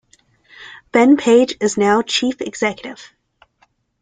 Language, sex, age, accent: English, female, 19-29, United States English